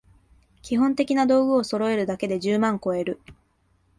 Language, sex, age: Japanese, female, 19-29